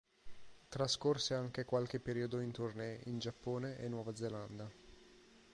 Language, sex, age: Italian, male, 30-39